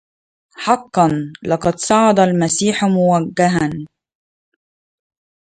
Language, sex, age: Arabic, female, 19-29